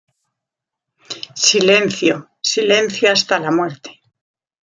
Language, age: Spanish, 60-69